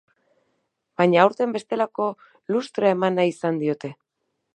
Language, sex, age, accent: Basque, female, 30-39, Erdialdekoa edo Nafarra (Gipuzkoa, Nafarroa)